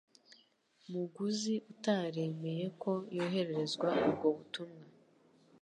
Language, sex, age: Kinyarwanda, female, 19-29